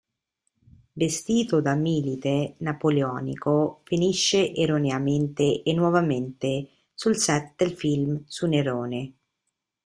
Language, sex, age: Italian, female, 30-39